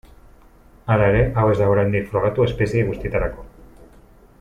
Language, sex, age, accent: Basque, male, 40-49, Mendebalekoa (Araba, Bizkaia, Gipuzkoako mendebaleko herri batzuk)